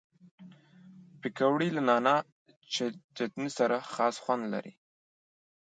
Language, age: Pashto, 19-29